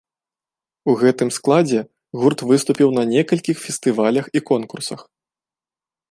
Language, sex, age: Belarusian, male, 19-29